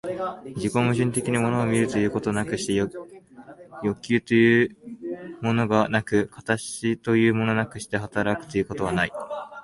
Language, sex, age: Japanese, male, 19-29